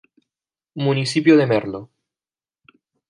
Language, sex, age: Spanish, female, 19-29